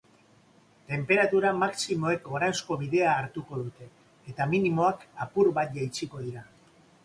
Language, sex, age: Basque, male, 50-59